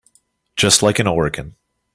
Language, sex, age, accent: English, male, 19-29, United States English